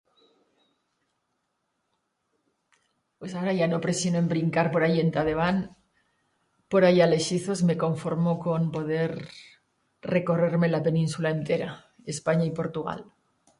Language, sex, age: Aragonese, female, 50-59